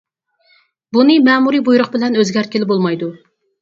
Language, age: Uyghur, 30-39